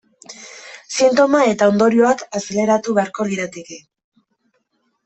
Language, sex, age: Basque, female, 30-39